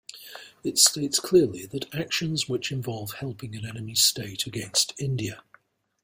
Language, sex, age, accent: English, male, 50-59, England English